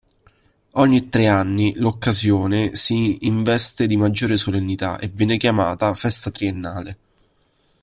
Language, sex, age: Italian, male, 19-29